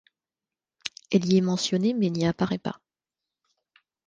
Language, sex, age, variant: French, female, 40-49, Français de métropole